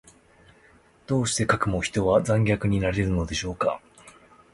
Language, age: Japanese, 30-39